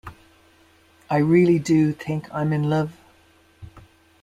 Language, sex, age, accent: English, female, 50-59, Irish English